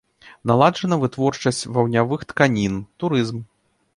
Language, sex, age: Belarusian, male, 30-39